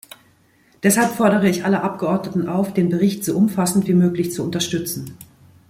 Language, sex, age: German, female, 40-49